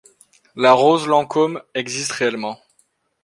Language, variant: French, Français de métropole